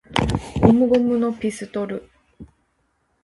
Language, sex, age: Japanese, female, 19-29